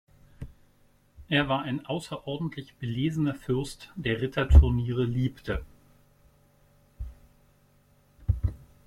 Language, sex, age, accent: German, male, 50-59, Deutschland Deutsch